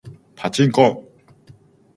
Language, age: Japanese, 19-29